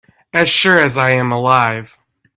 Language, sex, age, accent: English, male, 19-29, United States English